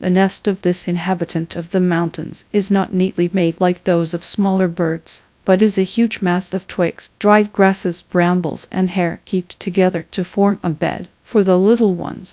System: TTS, GradTTS